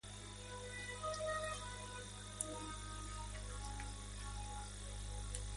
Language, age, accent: Spanish, 40-49, España: Centro-Sur peninsular (Madrid, Toledo, Castilla-La Mancha)